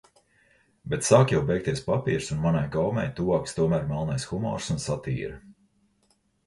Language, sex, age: Latvian, male, 40-49